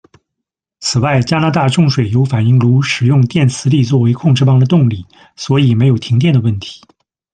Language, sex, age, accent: Chinese, male, 30-39, 出生地：山东省